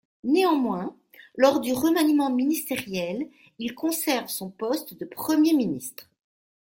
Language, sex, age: French, female, 60-69